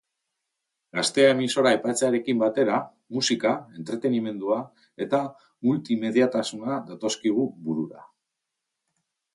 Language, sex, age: Basque, male, 40-49